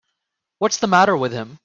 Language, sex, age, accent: English, male, 30-39, United States English